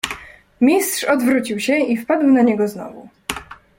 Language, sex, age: Polish, female, 19-29